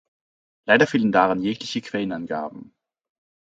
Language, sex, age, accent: German, male, 19-29, Deutschland Deutsch